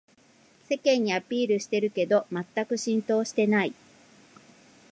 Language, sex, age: Japanese, female, 40-49